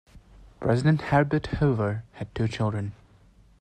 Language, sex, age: English, male, 19-29